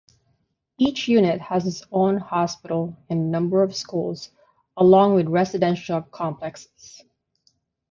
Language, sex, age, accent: English, female, 30-39, Canadian English; Filipino